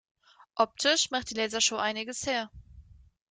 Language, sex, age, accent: German, female, 19-29, Deutschland Deutsch